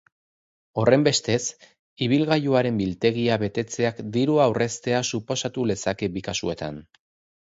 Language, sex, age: Basque, male, 40-49